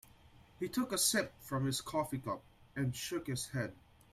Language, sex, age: English, male, 19-29